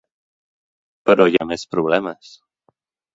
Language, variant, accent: Catalan, Central, central